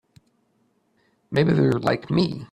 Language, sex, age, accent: English, male, 40-49, United States English